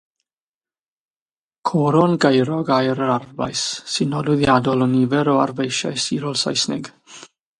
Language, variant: Welsh, South-Eastern Welsh